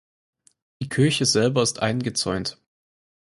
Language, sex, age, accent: German, male, 19-29, Deutschland Deutsch